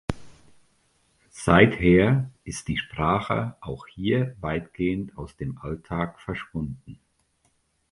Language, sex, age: German, male, 60-69